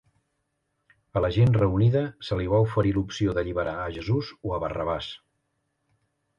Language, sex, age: Catalan, male, 50-59